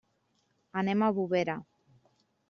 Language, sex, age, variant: Catalan, female, 40-49, Central